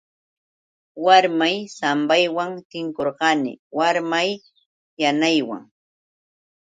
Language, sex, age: Yauyos Quechua, female, 60-69